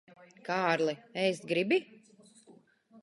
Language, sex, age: Latvian, female, 50-59